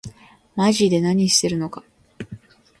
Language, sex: Japanese, female